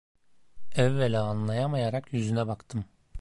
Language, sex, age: Turkish, male, 30-39